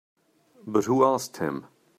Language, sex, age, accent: English, male, 30-39, England English